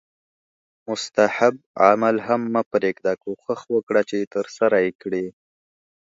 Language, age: Pashto, 19-29